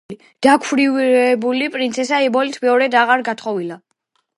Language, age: Georgian, under 19